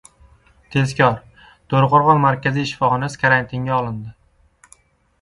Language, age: Uzbek, 19-29